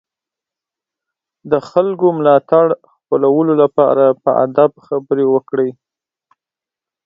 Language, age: Pashto, 30-39